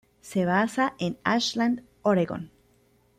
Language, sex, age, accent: Spanish, female, 30-39, Caribe: Cuba, Venezuela, Puerto Rico, República Dominicana, Panamá, Colombia caribeña, México caribeño, Costa del golfo de México